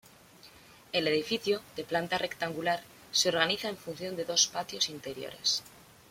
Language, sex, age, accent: Spanish, female, 19-29, España: Norte peninsular (Asturias, Castilla y León, Cantabria, País Vasco, Navarra, Aragón, La Rioja, Guadalajara, Cuenca)